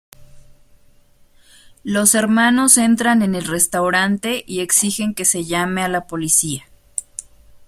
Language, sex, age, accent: Spanish, female, 40-49, México